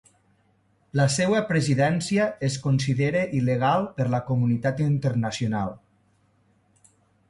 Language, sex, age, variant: Catalan, male, 30-39, Nord-Occidental